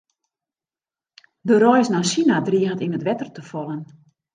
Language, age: Western Frisian, 60-69